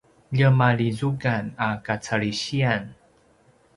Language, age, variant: Paiwan, 30-39, pinayuanan a kinaikacedasan (東排灣語)